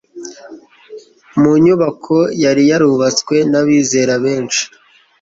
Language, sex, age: Kinyarwanda, male, 40-49